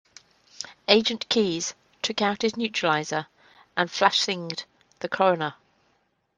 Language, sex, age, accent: English, female, 50-59, England English